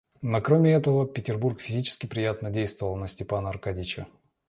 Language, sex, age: Russian, male, 40-49